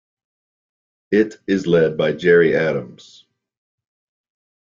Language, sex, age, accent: English, male, 40-49, United States English